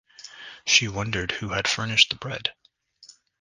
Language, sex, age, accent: English, male, 19-29, United States English